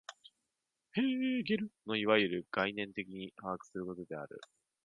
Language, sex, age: Japanese, male, 19-29